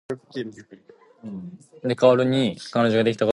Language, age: English, 19-29